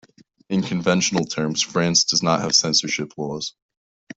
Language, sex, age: English, male, 19-29